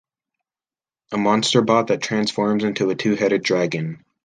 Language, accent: English, United States English